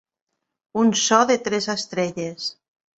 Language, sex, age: Catalan, female, 60-69